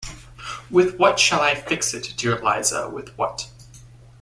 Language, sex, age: English, male, 19-29